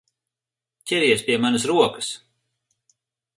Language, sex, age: Latvian, male, 50-59